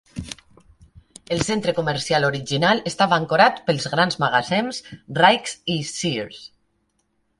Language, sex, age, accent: Catalan, female, 30-39, valencià